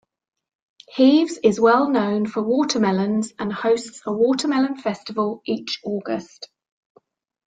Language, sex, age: English, female, 50-59